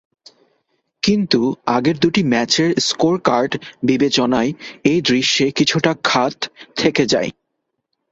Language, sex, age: Bengali, male, 19-29